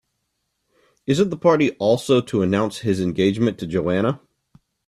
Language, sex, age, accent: English, male, 40-49, United States English